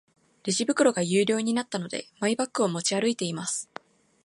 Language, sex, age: Japanese, female, 19-29